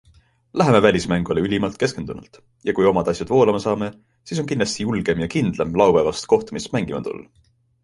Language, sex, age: Estonian, male, 19-29